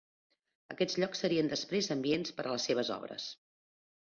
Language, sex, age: Catalan, female, 40-49